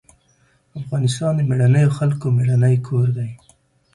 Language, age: Pashto, 19-29